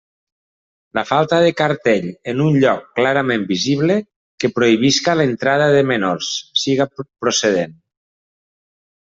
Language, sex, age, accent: Catalan, male, 40-49, valencià